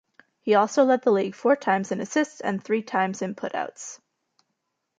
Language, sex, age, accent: English, female, 19-29, United States English